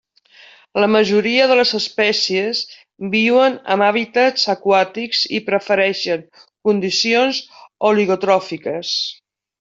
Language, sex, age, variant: Catalan, female, 60-69, Nord-Occidental